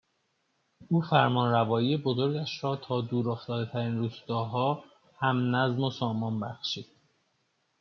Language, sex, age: Persian, male, 19-29